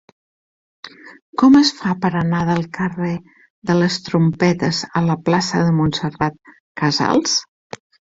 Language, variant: Catalan, Septentrional